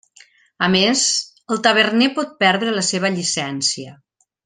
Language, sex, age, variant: Catalan, female, 50-59, Central